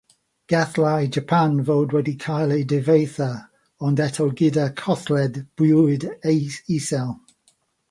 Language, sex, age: Welsh, male, 60-69